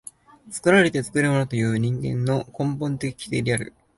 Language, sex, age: Japanese, male, 19-29